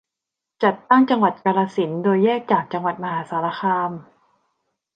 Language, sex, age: Thai, female, 19-29